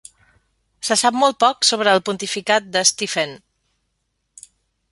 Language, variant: Catalan, Central